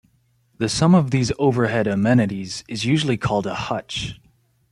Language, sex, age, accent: English, male, 19-29, United States English